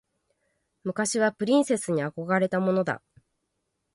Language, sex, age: Japanese, female, 30-39